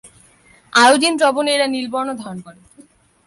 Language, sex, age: Bengali, female, under 19